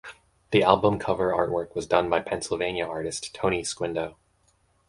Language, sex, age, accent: English, male, 19-29, United States English